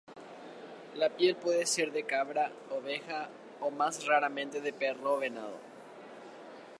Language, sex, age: Spanish, male, under 19